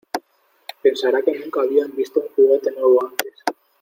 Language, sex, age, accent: Spanish, male, 19-29, España: Norte peninsular (Asturias, Castilla y León, Cantabria, País Vasco, Navarra, Aragón, La Rioja, Guadalajara, Cuenca)